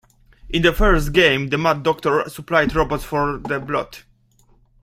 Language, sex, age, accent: English, male, 19-29, United States English